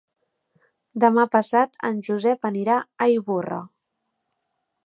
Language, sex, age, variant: Catalan, female, 19-29, Central